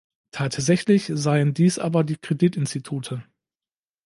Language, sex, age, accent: German, male, 40-49, Deutschland Deutsch